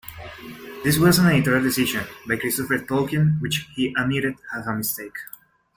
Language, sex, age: English, male, 19-29